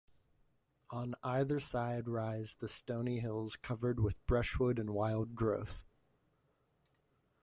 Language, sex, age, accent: English, male, under 19, United States English